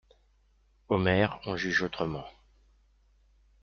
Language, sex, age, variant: French, male, 40-49, Français de métropole